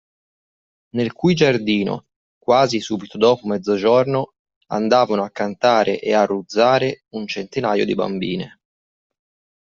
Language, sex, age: Italian, male, 40-49